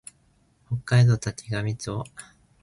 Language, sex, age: Japanese, male, 19-29